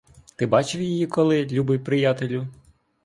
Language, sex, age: Ukrainian, male, 19-29